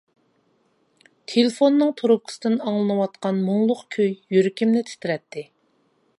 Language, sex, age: Uyghur, female, 40-49